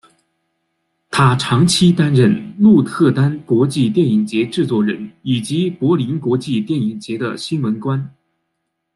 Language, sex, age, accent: Chinese, male, 30-39, 出生地：北京市